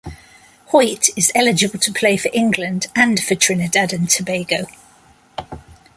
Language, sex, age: English, female, 60-69